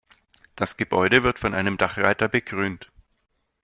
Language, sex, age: German, male, 30-39